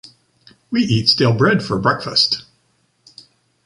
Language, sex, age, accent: English, male, 50-59, United States English